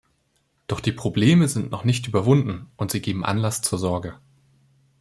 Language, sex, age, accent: German, male, 19-29, Deutschland Deutsch